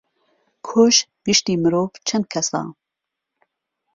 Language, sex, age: Central Kurdish, female, 30-39